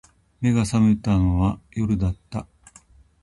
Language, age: Japanese, 50-59